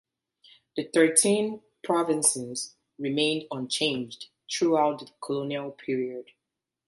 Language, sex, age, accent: English, female, 30-39, England English